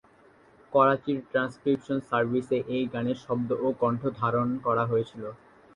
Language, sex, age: Bengali, male, under 19